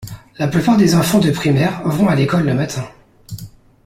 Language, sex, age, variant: French, male, 19-29, Français de métropole